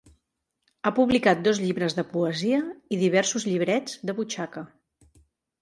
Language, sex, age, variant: Catalan, female, 50-59, Central